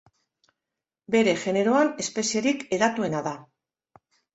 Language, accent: Basque, Mendebalekoa (Araba, Bizkaia, Gipuzkoako mendebaleko herri batzuk)